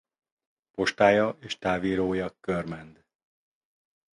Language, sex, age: Hungarian, male, 40-49